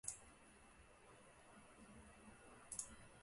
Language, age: Chinese, 19-29